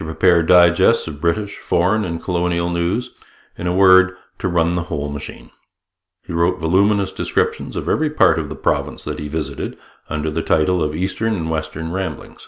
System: none